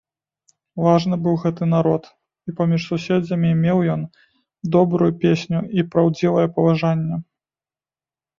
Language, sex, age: Belarusian, male, 30-39